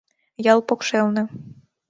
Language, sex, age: Mari, female, 19-29